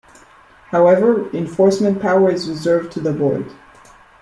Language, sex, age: English, female, under 19